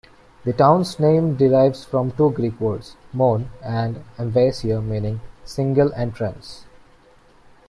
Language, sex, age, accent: English, male, 19-29, India and South Asia (India, Pakistan, Sri Lanka)